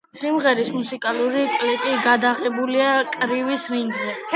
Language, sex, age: Georgian, female, 50-59